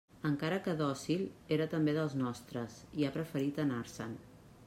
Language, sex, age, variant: Catalan, female, 40-49, Central